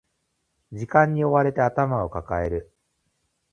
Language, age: Japanese, 30-39